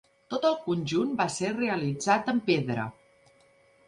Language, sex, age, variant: Catalan, female, 50-59, Central